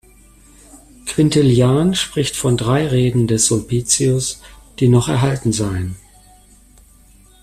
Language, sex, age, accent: German, male, 60-69, Deutschland Deutsch